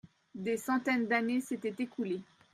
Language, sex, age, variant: French, female, 30-39, Français de métropole